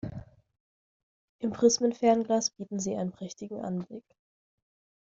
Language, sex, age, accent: German, female, 19-29, Deutschland Deutsch